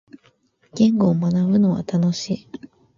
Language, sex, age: Japanese, female, 19-29